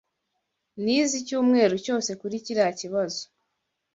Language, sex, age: Kinyarwanda, female, 19-29